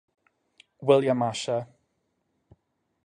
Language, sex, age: Italian, male, 30-39